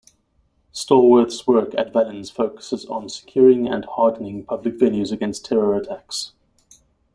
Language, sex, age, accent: English, male, 30-39, Southern African (South Africa, Zimbabwe, Namibia)